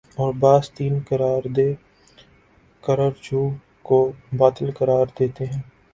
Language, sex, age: Urdu, male, 19-29